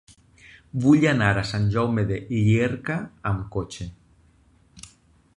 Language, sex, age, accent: Catalan, male, 40-49, valencià